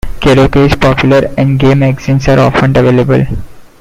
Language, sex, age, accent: English, male, 19-29, India and South Asia (India, Pakistan, Sri Lanka)